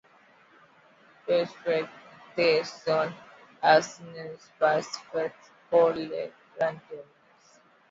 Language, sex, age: French, female, 19-29